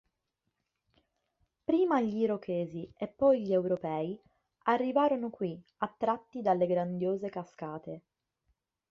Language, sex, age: Italian, female, 19-29